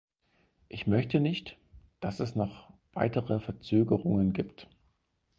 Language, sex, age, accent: German, male, 40-49, Deutschland Deutsch